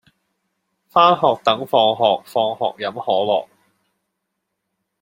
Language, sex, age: Cantonese, male, 19-29